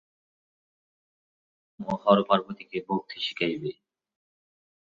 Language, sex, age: Bengali, male, 19-29